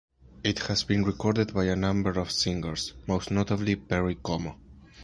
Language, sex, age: English, male, under 19